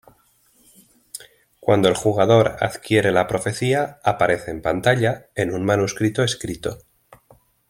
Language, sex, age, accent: Spanish, male, 30-39, España: Norte peninsular (Asturias, Castilla y León, Cantabria, País Vasco, Navarra, Aragón, La Rioja, Guadalajara, Cuenca)